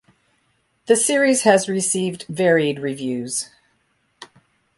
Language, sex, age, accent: English, female, 60-69, United States English